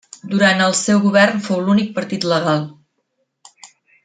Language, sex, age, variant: Catalan, female, 30-39, Central